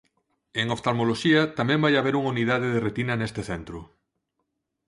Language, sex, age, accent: Galician, male, 40-49, Normativo (estándar); Neofalante